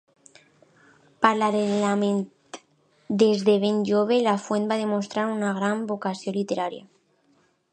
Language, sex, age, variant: Catalan, female, under 19, Alacantí